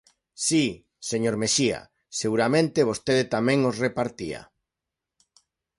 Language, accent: Galician, Normativo (estándar)